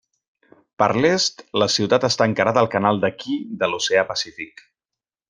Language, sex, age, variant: Catalan, male, 19-29, Central